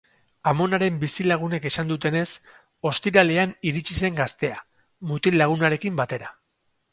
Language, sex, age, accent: Basque, male, 40-49, Mendebalekoa (Araba, Bizkaia, Gipuzkoako mendebaleko herri batzuk)